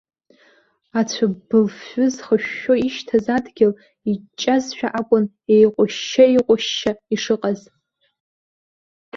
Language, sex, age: Abkhazian, female, 19-29